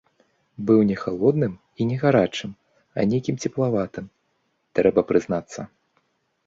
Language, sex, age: Belarusian, male, 19-29